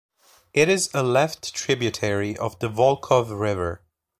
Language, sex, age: English, male, 19-29